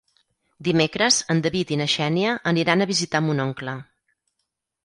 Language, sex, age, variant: Catalan, female, 50-59, Central